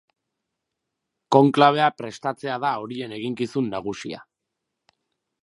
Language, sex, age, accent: Basque, male, 19-29, Erdialdekoa edo Nafarra (Gipuzkoa, Nafarroa)